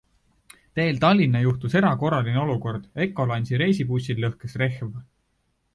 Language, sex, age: Estonian, male, 19-29